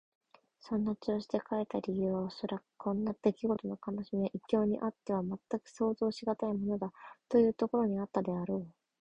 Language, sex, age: Japanese, female, under 19